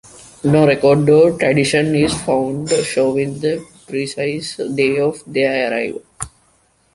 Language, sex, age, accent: English, male, under 19, India and South Asia (India, Pakistan, Sri Lanka)